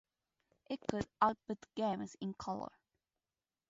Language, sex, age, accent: English, female, 19-29, United States English